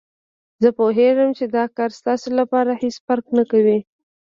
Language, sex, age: Pashto, female, 19-29